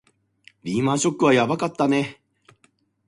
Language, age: Japanese, 30-39